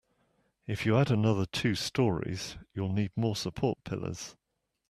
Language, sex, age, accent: English, male, 50-59, England English